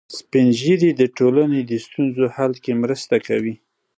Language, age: Pashto, 40-49